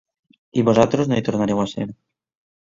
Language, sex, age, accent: Catalan, male, 19-29, valencià